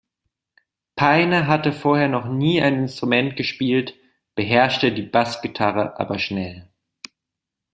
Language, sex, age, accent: German, male, 19-29, Deutschland Deutsch